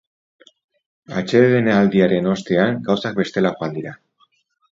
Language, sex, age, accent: Basque, male, 40-49, Erdialdekoa edo Nafarra (Gipuzkoa, Nafarroa)